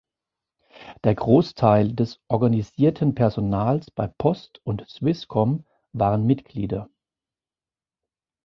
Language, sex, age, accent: German, male, 50-59, Deutschland Deutsch